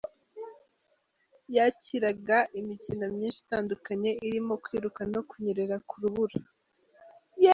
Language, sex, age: Kinyarwanda, female, under 19